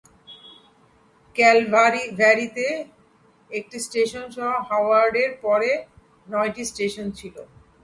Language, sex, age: Bengali, female, 40-49